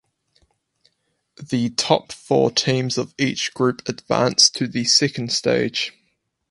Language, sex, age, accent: English, male, 19-29, New Zealand English